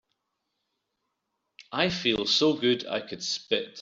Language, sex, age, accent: English, male, 50-59, Scottish English